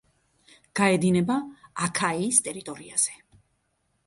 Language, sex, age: Georgian, female, 30-39